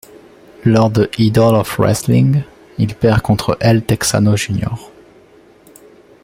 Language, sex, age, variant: French, male, 19-29, Français de métropole